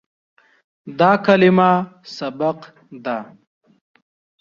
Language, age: Pashto, 19-29